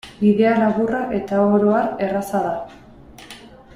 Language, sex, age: Basque, female, 19-29